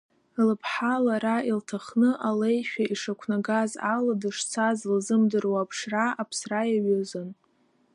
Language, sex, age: Abkhazian, female, under 19